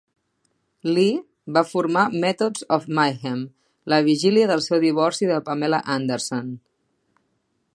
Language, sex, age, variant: Catalan, female, 30-39, Central